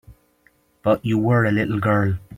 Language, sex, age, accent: English, male, 30-39, Irish English